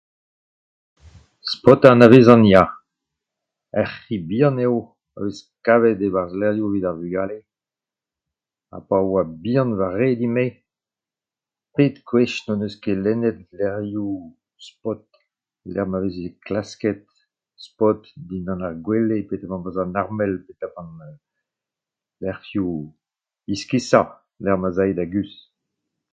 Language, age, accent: Breton, 70-79, Leoneg